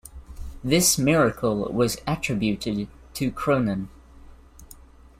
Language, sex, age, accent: English, male, 19-29, New Zealand English